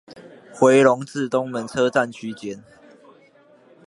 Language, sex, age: Chinese, male, under 19